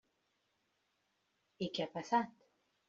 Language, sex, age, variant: Catalan, female, 40-49, Central